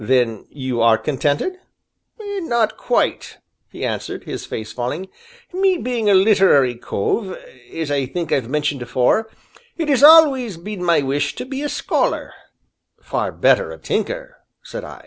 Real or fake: real